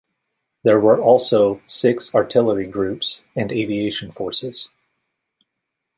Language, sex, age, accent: English, male, 30-39, United States English